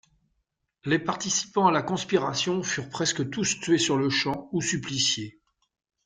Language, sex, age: French, male, 50-59